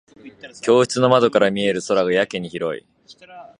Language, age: Japanese, 19-29